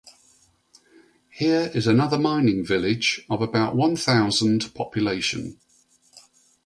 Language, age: English, 60-69